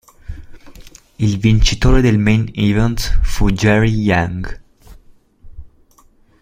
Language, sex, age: Italian, male, 19-29